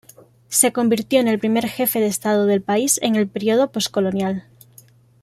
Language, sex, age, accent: Spanish, female, 19-29, España: Centro-Sur peninsular (Madrid, Toledo, Castilla-La Mancha)